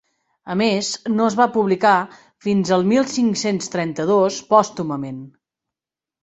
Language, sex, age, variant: Catalan, female, 30-39, Central